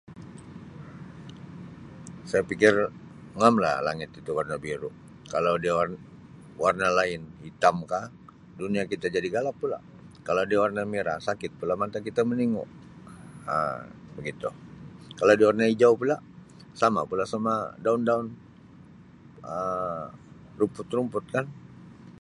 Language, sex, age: Sabah Malay, male, 50-59